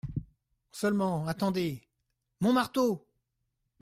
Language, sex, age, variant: French, male, 40-49, Français de métropole